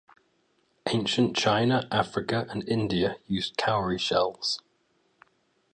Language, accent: English, England English